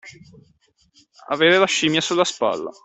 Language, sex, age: Italian, male, 19-29